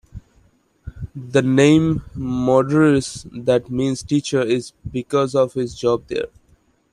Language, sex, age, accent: English, male, 19-29, India and South Asia (India, Pakistan, Sri Lanka)